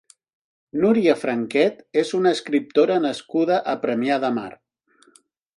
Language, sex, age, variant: Catalan, male, 60-69, Central